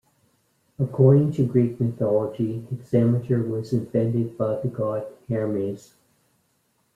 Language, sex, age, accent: English, male, 50-59, United States English